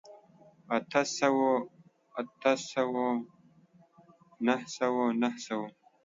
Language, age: Pashto, 19-29